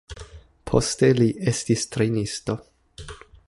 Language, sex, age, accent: Esperanto, male, 19-29, Internacia